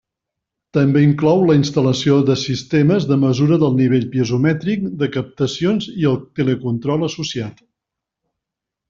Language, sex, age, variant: Catalan, male, 50-59, Central